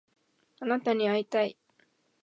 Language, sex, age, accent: Japanese, female, 19-29, 標準語